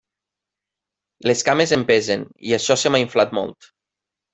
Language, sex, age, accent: Catalan, male, 30-39, valencià